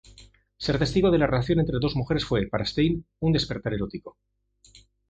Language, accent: Spanish, España: Centro-Sur peninsular (Madrid, Toledo, Castilla-La Mancha)